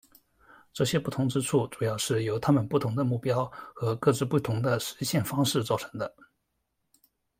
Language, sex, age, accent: Chinese, male, 19-29, 出生地：江苏省